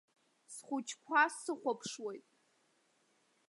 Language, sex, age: Abkhazian, female, under 19